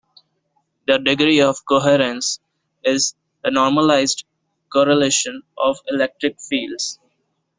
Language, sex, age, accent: English, male, under 19, India and South Asia (India, Pakistan, Sri Lanka)